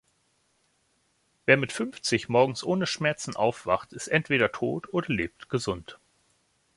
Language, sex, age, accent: German, male, 40-49, Deutschland Deutsch